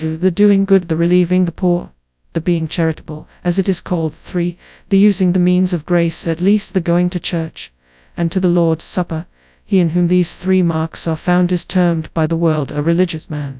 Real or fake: fake